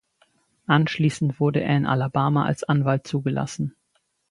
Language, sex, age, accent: German, male, 19-29, Deutschland Deutsch